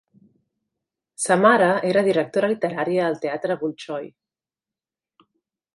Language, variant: Catalan, Central